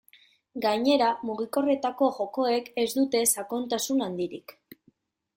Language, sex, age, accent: Basque, female, 19-29, Mendebalekoa (Araba, Bizkaia, Gipuzkoako mendebaleko herri batzuk)